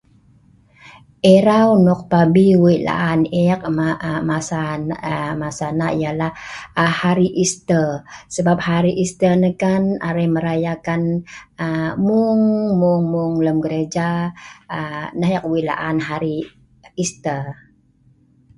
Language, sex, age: Sa'ban, female, 50-59